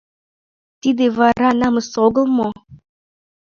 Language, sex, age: Mari, female, 19-29